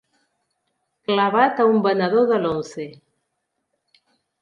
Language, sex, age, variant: Catalan, female, 40-49, Central